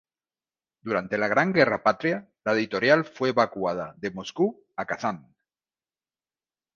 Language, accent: Spanish, España: Sur peninsular (Andalucia, Extremadura, Murcia)